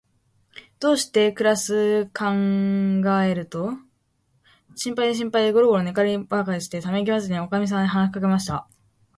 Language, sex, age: Japanese, female, under 19